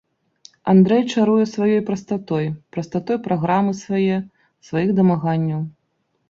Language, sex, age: Belarusian, female, 30-39